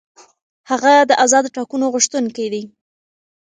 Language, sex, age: Pashto, female, 19-29